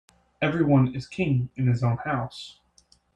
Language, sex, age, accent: English, male, 19-29, United States English